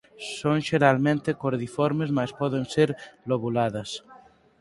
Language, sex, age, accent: Galician, male, 19-29, Oriental (común en zona oriental)